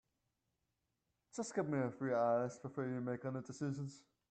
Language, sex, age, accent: English, male, 30-39, United States English